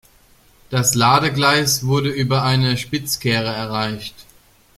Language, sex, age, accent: German, male, 19-29, Deutschland Deutsch